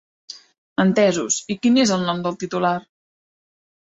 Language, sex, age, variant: Catalan, female, 30-39, Central